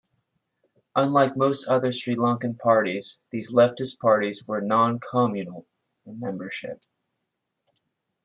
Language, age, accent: English, 30-39, United States English